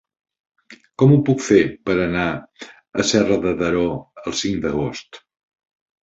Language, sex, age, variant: Catalan, male, 60-69, Central